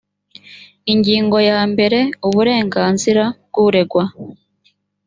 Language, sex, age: Kinyarwanda, female, 30-39